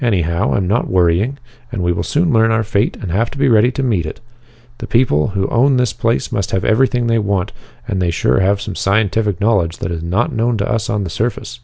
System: none